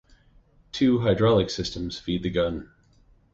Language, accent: English, United States English